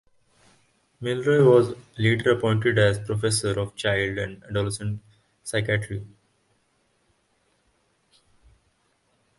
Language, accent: English, India and South Asia (India, Pakistan, Sri Lanka)